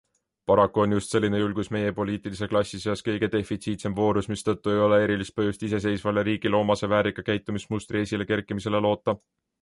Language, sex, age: Estonian, male, 19-29